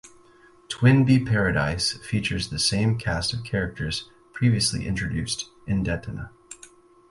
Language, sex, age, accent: English, male, 30-39, United States English